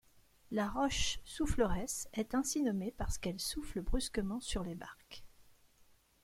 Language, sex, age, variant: French, female, 40-49, Français de métropole